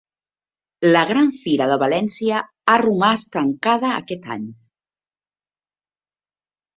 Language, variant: Catalan, Central